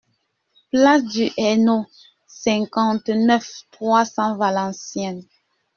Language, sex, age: French, female, 19-29